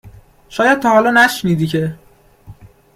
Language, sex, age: Persian, male, under 19